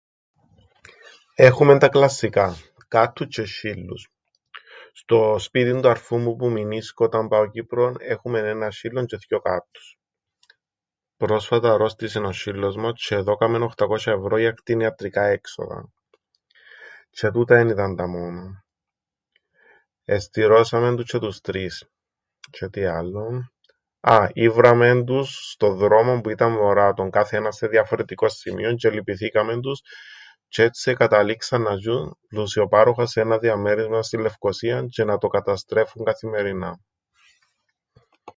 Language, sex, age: Greek, male, 40-49